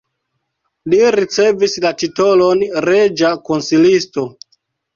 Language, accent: Esperanto, Internacia